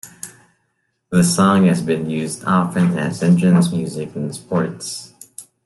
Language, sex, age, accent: English, female, 19-29, Filipino